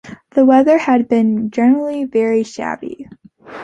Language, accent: English, United States English